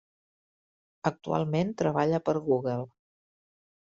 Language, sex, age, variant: Catalan, female, 50-59, Central